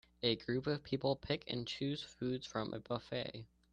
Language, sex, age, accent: English, male, 19-29, United States English